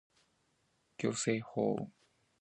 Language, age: Seri, 19-29